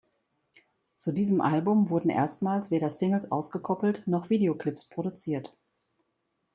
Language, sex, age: German, female, 50-59